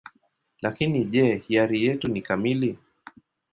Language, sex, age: Swahili, male, 30-39